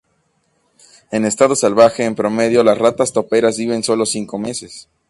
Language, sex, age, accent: Spanish, male, 19-29, México